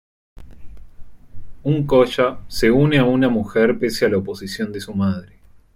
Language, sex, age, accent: Spanish, male, 19-29, Rioplatense: Argentina, Uruguay, este de Bolivia, Paraguay